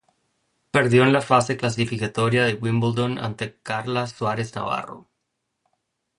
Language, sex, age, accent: Spanish, male, 30-39, México